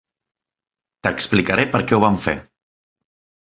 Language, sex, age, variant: Catalan, male, 19-29, Central